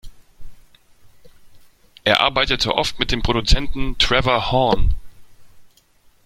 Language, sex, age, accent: German, male, 30-39, Deutschland Deutsch